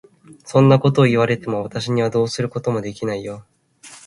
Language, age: Japanese, under 19